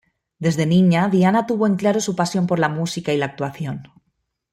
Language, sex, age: Spanish, female, 30-39